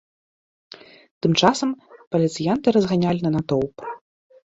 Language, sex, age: Belarusian, female, 19-29